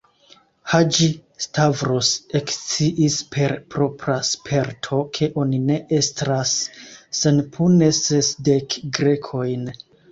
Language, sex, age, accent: Esperanto, male, 19-29, Internacia